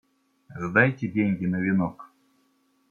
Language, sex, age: Russian, male, 30-39